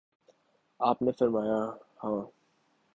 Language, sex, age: Urdu, male, 19-29